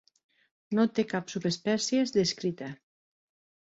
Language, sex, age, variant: Catalan, female, 50-59, Septentrional